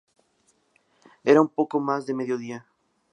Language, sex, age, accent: Spanish, male, 19-29, México